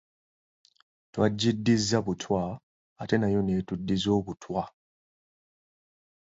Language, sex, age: Ganda, male, 30-39